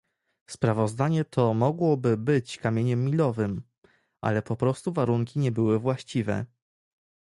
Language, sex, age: Polish, male, 19-29